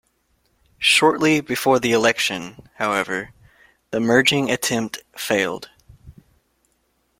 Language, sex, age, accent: English, male, 19-29, United States English